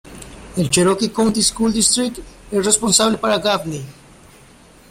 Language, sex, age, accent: Spanish, male, 19-29, México